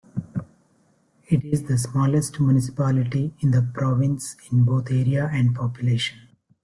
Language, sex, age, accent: English, male, 50-59, India and South Asia (India, Pakistan, Sri Lanka)